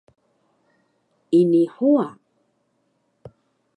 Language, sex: Taroko, female